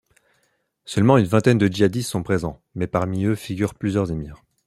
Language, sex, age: French, male, 19-29